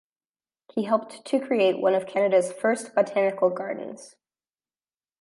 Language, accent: English, United States English